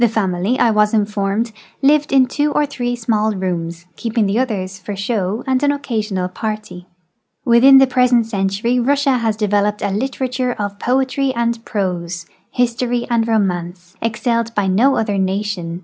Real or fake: real